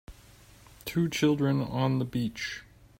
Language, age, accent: English, 19-29, United States English